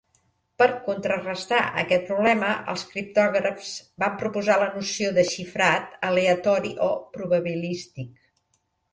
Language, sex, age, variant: Catalan, female, 60-69, Central